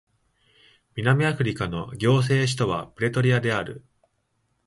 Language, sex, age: Japanese, male, 19-29